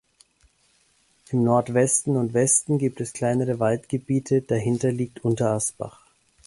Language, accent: German, Deutschland Deutsch